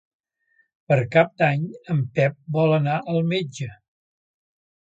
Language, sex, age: Catalan, male, 70-79